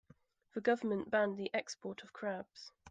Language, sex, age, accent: English, female, 19-29, England English